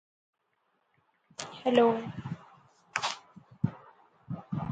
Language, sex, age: English, female, 19-29